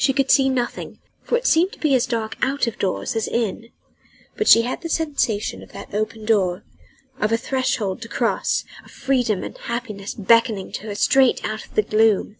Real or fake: real